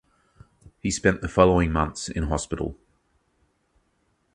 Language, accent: English, Australian English